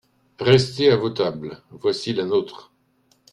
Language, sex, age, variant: French, male, 60-69, Français de métropole